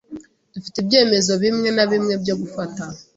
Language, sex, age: Kinyarwanda, female, 19-29